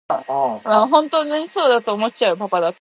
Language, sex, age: Min Nan Chinese, female, 19-29